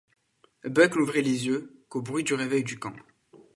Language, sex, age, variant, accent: French, female, under 19, Français du nord de l'Afrique, Français du Maroc